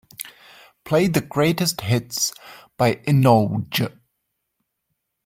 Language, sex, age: English, male, 30-39